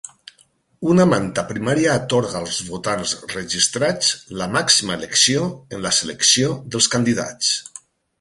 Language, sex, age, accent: Catalan, male, 40-49, valencià